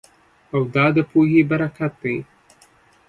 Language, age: Pashto, 30-39